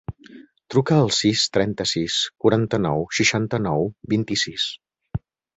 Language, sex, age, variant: Catalan, male, 40-49, Central